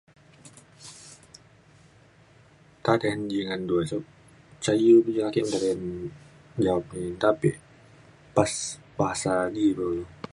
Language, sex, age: Mainstream Kenyah, female, 19-29